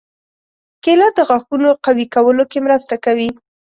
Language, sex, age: Pashto, female, 19-29